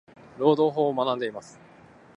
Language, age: Japanese, 30-39